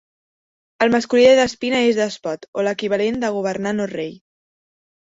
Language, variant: Catalan, Central